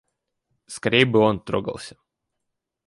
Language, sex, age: Russian, male, 19-29